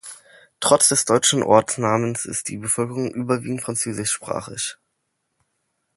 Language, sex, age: German, male, under 19